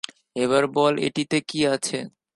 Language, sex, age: Bengali, male, 19-29